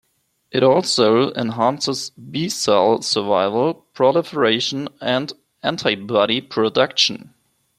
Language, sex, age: English, male, 19-29